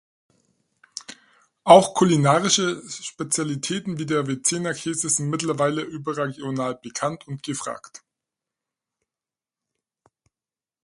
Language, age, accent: German, 40-49, Deutschland Deutsch